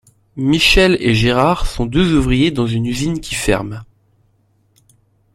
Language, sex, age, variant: French, male, 19-29, Français de métropole